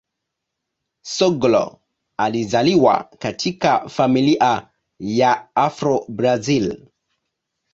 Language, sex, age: Swahili, male, 19-29